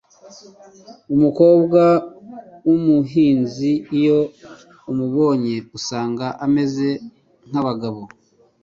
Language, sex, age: Kinyarwanda, male, 30-39